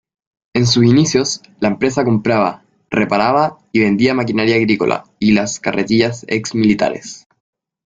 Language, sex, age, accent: Spanish, male, 19-29, Chileno: Chile, Cuyo